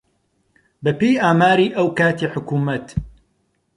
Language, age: Central Kurdish, 30-39